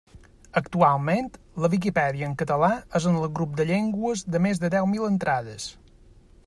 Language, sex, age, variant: Catalan, male, 40-49, Balear